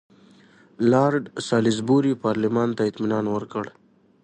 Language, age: Pashto, 19-29